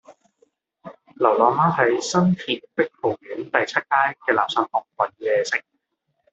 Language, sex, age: Cantonese, male, 19-29